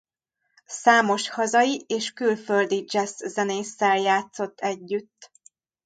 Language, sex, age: Hungarian, female, 30-39